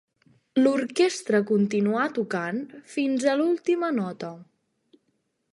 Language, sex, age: Catalan, female, under 19